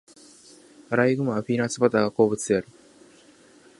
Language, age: Japanese, 19-29